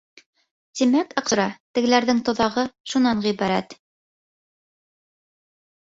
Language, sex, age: Bashkir, female, 19-29